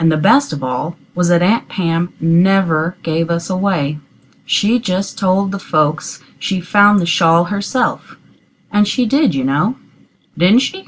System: none